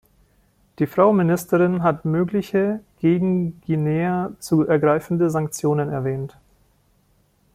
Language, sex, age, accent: German, female, 19-29, Deutschland Deutsch